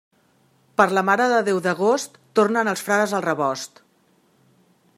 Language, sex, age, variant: Catalan, female, 40-49, Central